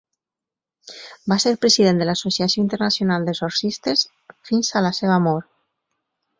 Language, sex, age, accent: Catalan, female, 40-49, valencià